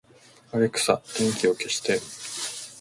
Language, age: Japanese, 19-29